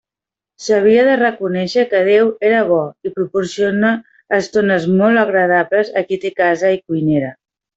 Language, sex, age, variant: Catalan, female, 30-39, Central